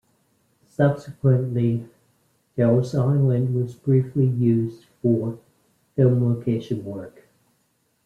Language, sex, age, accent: English, male, 50-59, United States English